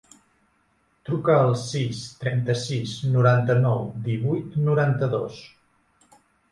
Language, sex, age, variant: Catalan, male, 40-49, Central